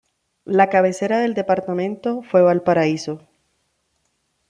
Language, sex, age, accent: Spanish, female, 19-29, Andino-Pacífico: Colombia, Perú, Ecuador, oeste de Bolivia y Venezuela andina